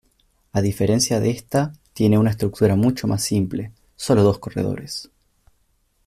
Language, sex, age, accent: Spanish, male, 19-29, Rioplatense: Argentina, Uruguay, este de Bolivia, Paraguay